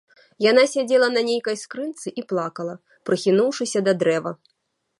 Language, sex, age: Belarusian, female, 30-39